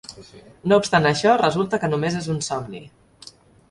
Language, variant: Catalan, Central